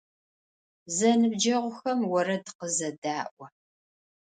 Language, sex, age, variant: Adyghe, female, 50-59, Адыгабзэ (Кирил, пстэумэ зэдыряе)